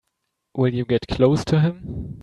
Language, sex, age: English, male, 19-29